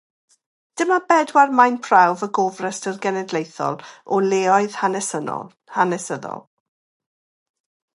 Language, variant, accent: Welsh, South-Eastern Welsh, Y Deyrnas Unedig Cymraeg